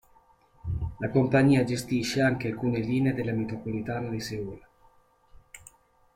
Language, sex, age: Italian, male, 30-39